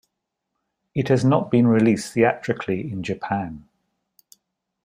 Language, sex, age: English, male, 60-69